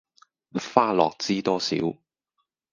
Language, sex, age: Cantonese, male, 30-39